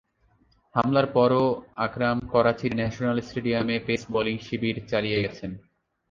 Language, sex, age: Bengali, male, 19-29